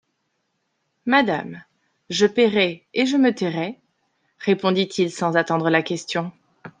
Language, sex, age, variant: French, female, 40-49, Français de métropole